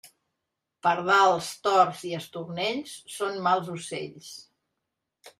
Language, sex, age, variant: Catalan, female, 50-59, Central